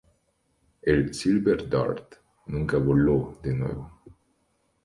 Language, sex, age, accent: Spanish, male, 19-29, Andino-Pacífico: Colombia, Perú, Ecuador, oeste de Bolivia y Venezuela andina